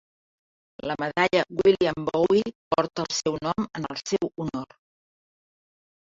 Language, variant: Catalan, Central